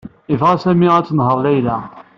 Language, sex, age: Kabyle, male, 19-29